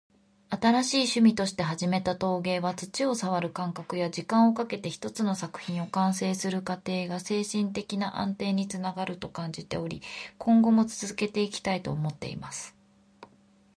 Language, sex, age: Japanese, female, 30-39